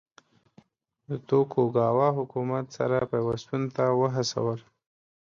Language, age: Pashto, 19-29